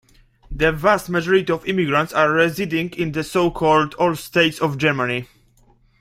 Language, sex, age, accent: English, male, 19-29, United States English